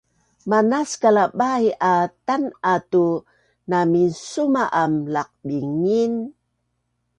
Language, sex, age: Bunun, female, 60-69